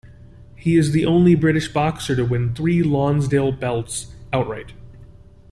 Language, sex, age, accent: English, male, 30-39, United States English